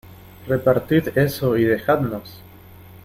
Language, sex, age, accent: Spanish, male, 19-29, Rioplatense: Argentina, Uruguay, este de Bolivia, Paraguay